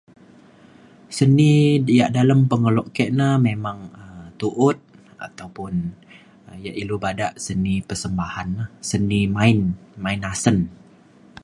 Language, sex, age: Mainstream Kenyah, male, 19-29